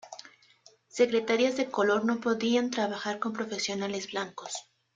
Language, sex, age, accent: Spanish, female, 19-29, México